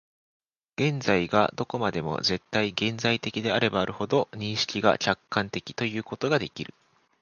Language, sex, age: Japanese, male, 19-29